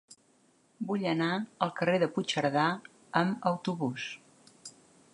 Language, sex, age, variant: Catalan, female, 60-69, Central